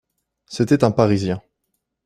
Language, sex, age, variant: French, male, 19-29, Français de métropole